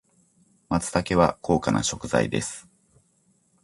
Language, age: Japanese, 40-49